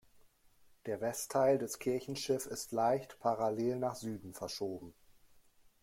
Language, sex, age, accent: German, male, 40-49, Deutschland Deutsch